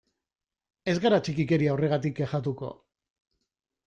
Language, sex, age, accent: Basque, male, 40-49, Mendebalekoa (Araba, Bizkaia, Gipuzkoako mendebaleko herri batzuk)